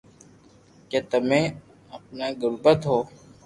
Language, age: Loarki, under 19